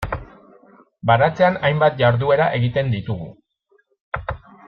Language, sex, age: Basque, male, 30-39